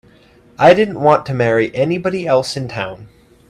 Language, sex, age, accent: English, male, 19-29, United States English